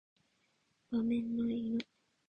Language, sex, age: Japanese, female, under 19